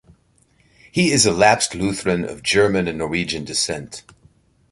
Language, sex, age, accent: English, male, 40-49, United States English